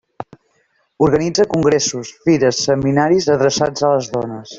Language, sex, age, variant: Catalan, female, 40-49, Septentrional